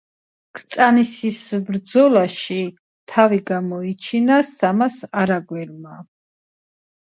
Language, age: Georgian, 40-49